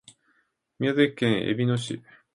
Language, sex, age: Japanese, male, 50-59